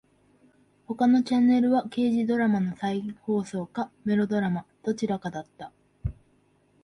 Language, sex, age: Japanese, female, 19-29